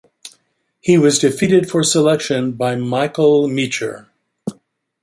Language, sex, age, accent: English, male, 80-89, United States English